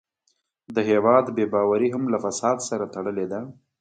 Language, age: Pashto, 19-29